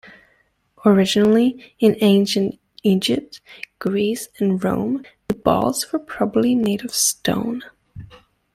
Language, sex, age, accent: English, female, 19-29, England English